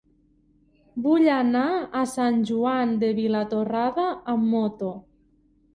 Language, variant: Catalan, Nord-Occidental